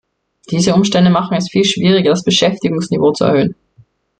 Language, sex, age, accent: German, female, 19-29, Österreichisches Deutsch